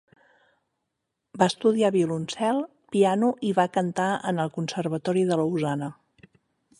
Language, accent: Catalan, central; nord-occidental